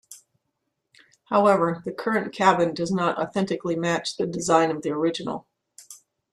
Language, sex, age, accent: English, female, 60-69, United States English